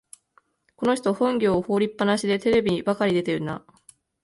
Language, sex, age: Japanese, female, 19-29